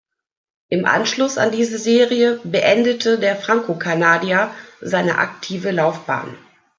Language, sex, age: German, female, 50-59